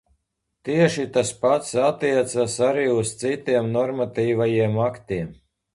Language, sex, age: Latvian, male, 40-49